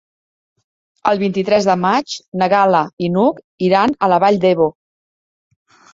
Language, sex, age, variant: Catalan, female, 40-49, Central